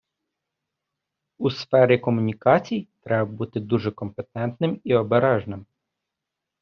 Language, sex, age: Ukrainian, male, 19-29